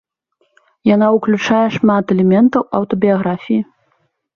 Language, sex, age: Belarusian, female, 19-29